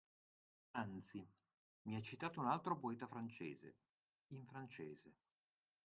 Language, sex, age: Italian, male, 50-59